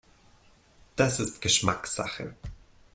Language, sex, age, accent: German, male, 30-39, Deutschland Deutsch